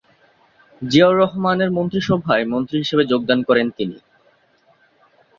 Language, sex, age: Bengali, male, 19-29